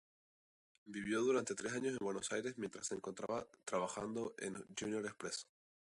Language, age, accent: Spanish, 19-29, España: Islas Canarias; Rioplatense: Argentina, Uruguay, este de Bolivia, Paraguay